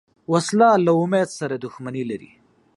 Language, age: Pashto, 30-39